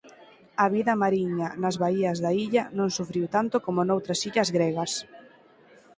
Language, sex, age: Galician, female, 19-29